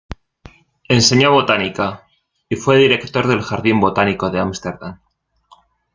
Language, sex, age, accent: Spanish, male, 19-29, España: Centro-Sur peninsular (Madrid, Toledo, Castilla-La Mancha)